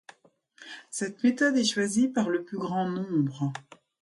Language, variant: French, Français de métropole